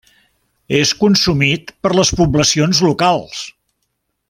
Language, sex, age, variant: Catalan, male, 70-79, Central